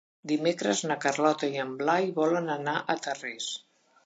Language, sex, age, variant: Catalan, female, 60-69, Central